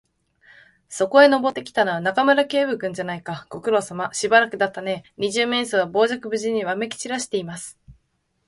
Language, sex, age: Japanese, female, 19-29